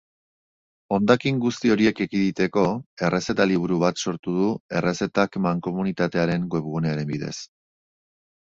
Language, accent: Basque, Erdialdekoa edo Nafarra (Gipuzkoa, Nafarroa)